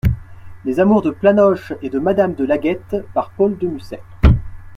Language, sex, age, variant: French, male, 19-29, Français de métropole